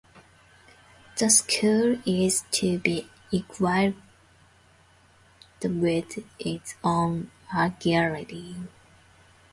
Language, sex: English, female